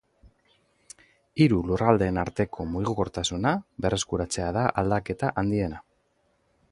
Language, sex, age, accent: Basque, male, 40-49, Mendebalekoa (Araba, Bizkaia, Gipuzkoako mendebaleko herri batzuk)